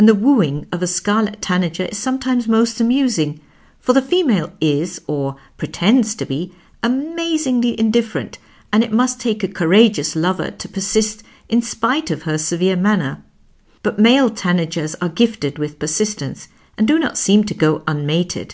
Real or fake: real